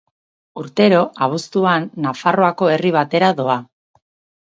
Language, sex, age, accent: Basque, female, 50-59, Erdialdekoa edo Nafarra (Gipuzkoa, Nafarroa)